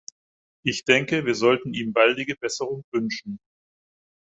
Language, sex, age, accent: German, male, 50-59, Deutschland Deutsch